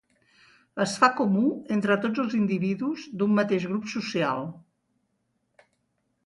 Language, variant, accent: Catalan, Central, central